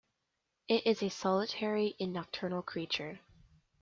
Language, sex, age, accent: English, female, under 19, United States English